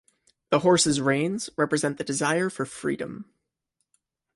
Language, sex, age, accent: English, male, 19-29, United States English